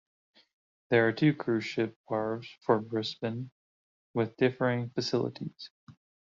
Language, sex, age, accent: English, male, 30-39, United States English